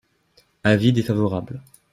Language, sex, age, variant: French, male, 19-29, Français de métropole